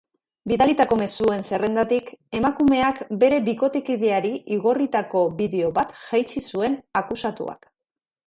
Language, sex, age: Basque, female, 50-59